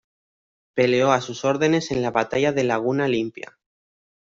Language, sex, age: Spanish, male, 19-29